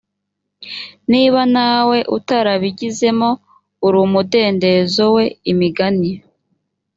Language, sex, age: Kinyarwanda, female, 30-39